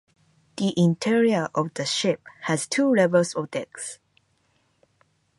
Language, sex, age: English, female, 19-29